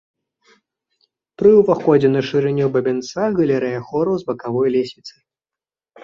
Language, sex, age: Belarusian, male, 19-29